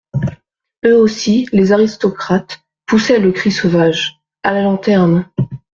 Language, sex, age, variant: French, female, 19-29, Français de métropole